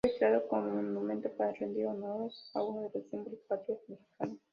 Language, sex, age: Spanish, female, 19-29